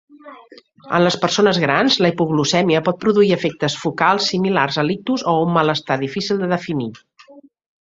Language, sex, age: Catalan, female, 50-59